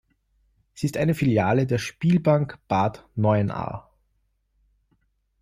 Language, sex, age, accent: German, male, 19-29, Österreichisches Deutsch